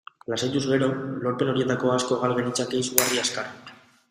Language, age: Basque, 19-29